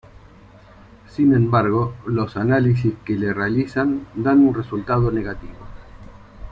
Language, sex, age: Spanish, male, 50-59